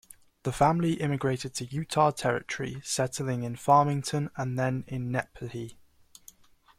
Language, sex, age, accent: English, male, under 19, England English